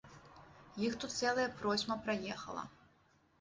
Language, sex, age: Belarusian, female, 19-29